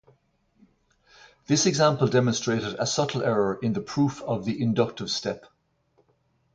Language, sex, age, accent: English, male, 50-59, Irish English